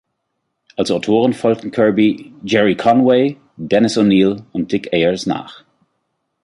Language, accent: German, Deutschland Deutsch